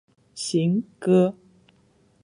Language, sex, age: Chinese, female, 19-29